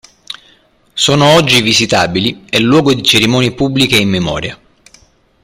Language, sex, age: Italian, male, 30-39